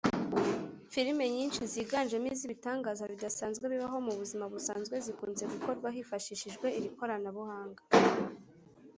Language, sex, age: Kinyarwanda, female, 19-29